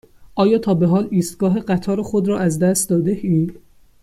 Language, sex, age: Persian, male, 19-29